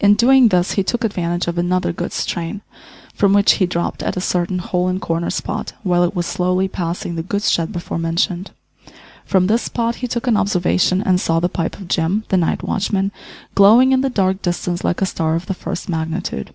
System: none